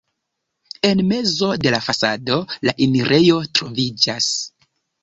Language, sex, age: Esperanto, male, 19-29